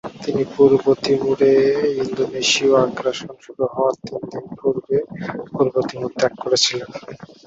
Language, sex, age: Bengali, male, 19-29